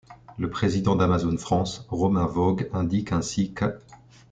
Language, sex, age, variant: French, male, 30-39, Français de métropole